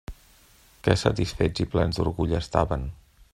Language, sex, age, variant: Catalan, male, 40-49, Central